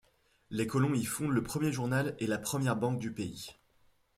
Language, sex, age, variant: French, male, 19-29, Français de métropole